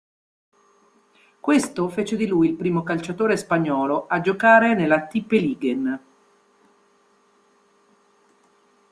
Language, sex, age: Italian, female, 50-59